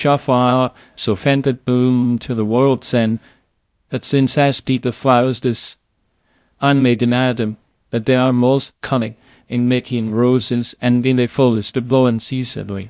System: TTS, VITS